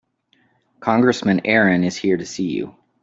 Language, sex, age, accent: English, male, 40-49, United States English